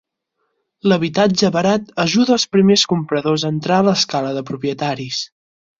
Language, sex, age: Catalan, male, 19-29